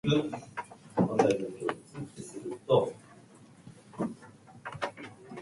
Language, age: English, 19-29